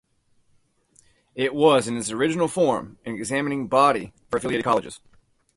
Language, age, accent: English, 30-39, United States English